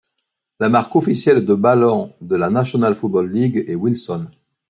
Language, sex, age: French, male, 40-49